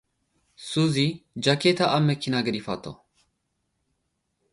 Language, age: Tigrinya, 19-29